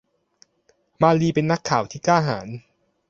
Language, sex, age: Thai, male, 30-39